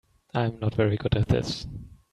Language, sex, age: English, male, 19-29